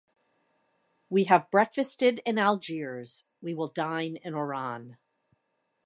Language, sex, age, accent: English, female, 50-59, United States English